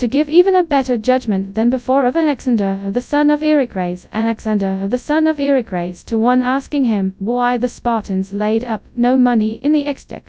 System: TTS, FastPitch